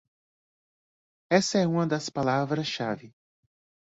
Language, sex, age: Portuguese, male, 30-39